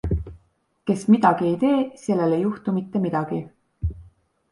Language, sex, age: Estonian, female, 19-29